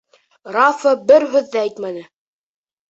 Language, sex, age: Bashkir, male, under 19